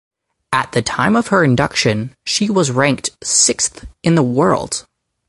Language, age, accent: English, 19-29, Canadian English